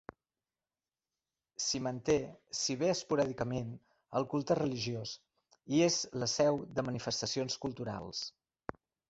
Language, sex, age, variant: Catalan, male, 40-49, Central